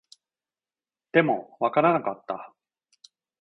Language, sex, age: Japanese, male, 40-49